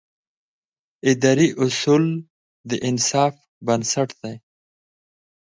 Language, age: Pashto, 30-39